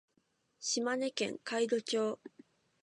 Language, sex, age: Japanese, female, 19-29